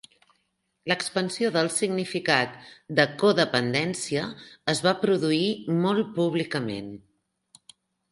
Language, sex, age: Catalan, female, 50-59